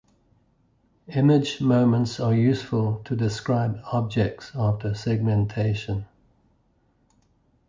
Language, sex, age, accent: English, male, 70-79, Southern African (South Africa, Zimbabwe, Namibia)